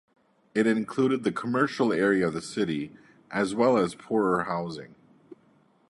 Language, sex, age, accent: English, male, 30-39, United States English